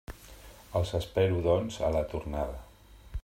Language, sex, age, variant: Catalan, male, 50-59, Central